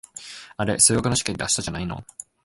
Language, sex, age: Japanese, male, 19-29